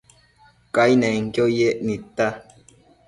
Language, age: Matsés, 19-29